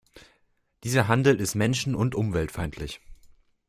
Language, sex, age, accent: German, male, 19-29, Deutschland Deutsch